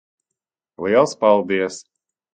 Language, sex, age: Latvian, male, 40-49